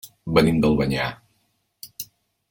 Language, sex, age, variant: Catalan, male, 50-59, Central